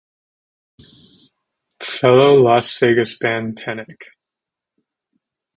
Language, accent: English, United States English